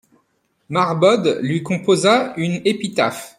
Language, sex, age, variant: French, male, 40-49, Français de métropole